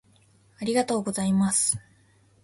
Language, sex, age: Japanese, female, 19-29